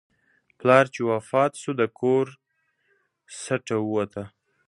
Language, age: Pashto, 19-29